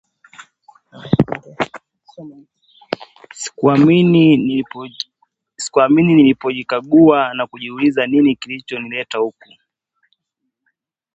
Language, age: Swahili, 19-29